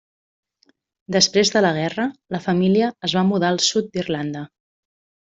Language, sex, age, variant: Catalan, female, 40-49, Central